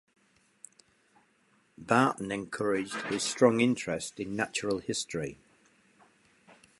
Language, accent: English, England English